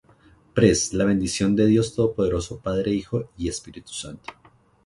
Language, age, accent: Spanish, 40-49, Andino-Pacífico: Colombia, Perú, Ecuador, oeste de Bolivia y Venezuela andina